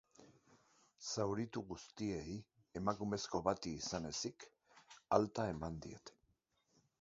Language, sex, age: Basque, male, 60-69